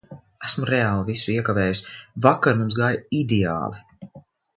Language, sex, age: Latvian, female, 40-49